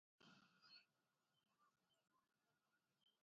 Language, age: Igbo, 30-39